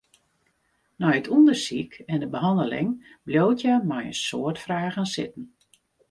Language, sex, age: Western Frisian, female, 60-69